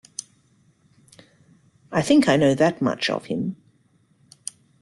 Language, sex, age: English, female, 50-59